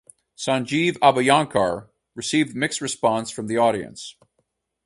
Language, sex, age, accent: English, male, 30-39, United States English